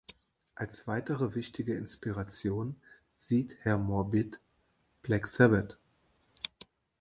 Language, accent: German, Deutschland Deutsch